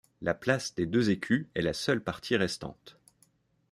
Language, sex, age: French, male, 30-39